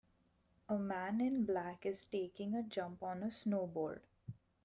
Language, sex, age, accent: English, female, 19-29, India and South Asia (India, Pakistan, Sri Lanka)